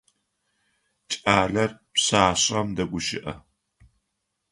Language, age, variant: Adyghe, 50-59, Адыгабзэ (Кирил, пстэумэ зэдыряе)